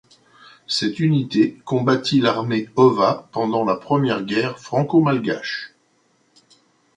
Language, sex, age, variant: French, male, 60-69, Français de métropole